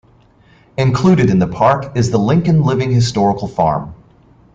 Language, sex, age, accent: English, male, 30-39, United States English